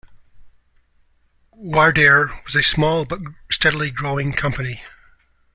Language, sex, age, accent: English, male, 50-59, United States English